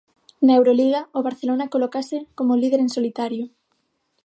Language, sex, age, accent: Galician, female, under 19, Normativo (estándar); Neofalante